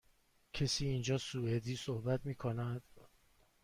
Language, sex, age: Persian, male, 30-39